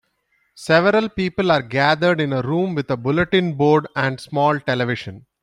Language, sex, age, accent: English, male, 40-49, India and South Asia (India, Pakistan, Sri Lanka)